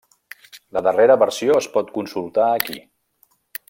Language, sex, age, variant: Catalan, male, 50-59, Central